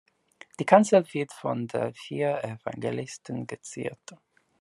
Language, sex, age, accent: German, male, 19-29, Britisches Deutsch